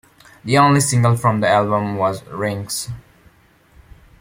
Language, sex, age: English, male, 19-29